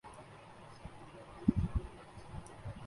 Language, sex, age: Urdu, male, 19-29